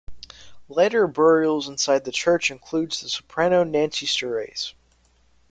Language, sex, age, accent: English, male, under 19, United States English